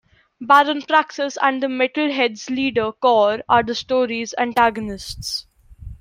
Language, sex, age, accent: English, male, under 19, India and South Asia (India, Pakistan, Sri Lanka)